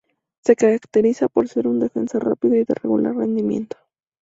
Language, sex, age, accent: Spanish, female, 19-29, México